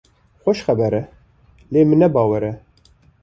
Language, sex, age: Kurdish, male, 19-29